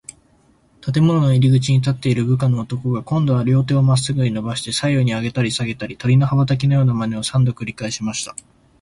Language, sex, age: Japanese, male, 19-29